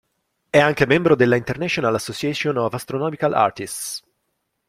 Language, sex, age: Italian, male, 19-29